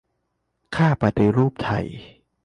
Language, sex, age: Thai, male, 19-29